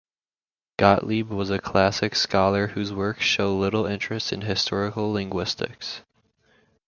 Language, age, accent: English, under 19, United States English